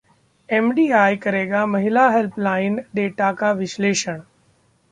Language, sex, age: Hindi, male, 30-39